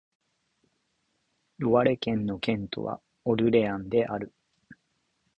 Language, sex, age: Japanese, male, 30-39